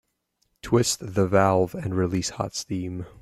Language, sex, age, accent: English, male, 19-29, United States English